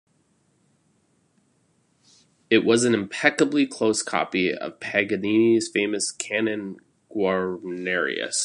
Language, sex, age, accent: English, male, 30-39, United States English